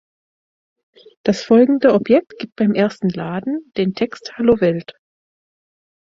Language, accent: German, Deutschland Deutsch